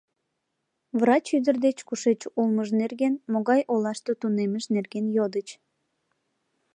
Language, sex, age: Mari, female, 19-29